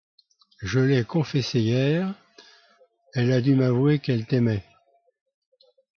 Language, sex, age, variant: French, male, 80-89, Français de métropole